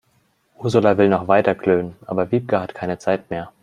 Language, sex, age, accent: German, male, 30-39, Deutschland Deutsch